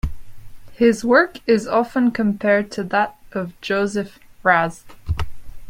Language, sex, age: English, male, 19-29